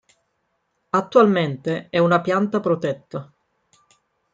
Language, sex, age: Italian, female, 30-39